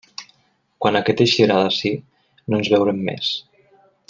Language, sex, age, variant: Catalan, male, 19-29, Nord-Occidental